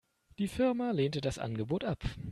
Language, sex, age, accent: German, male, 19-29, Deutschland Deutsch